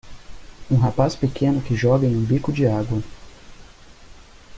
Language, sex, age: Portuguese, male, 30-39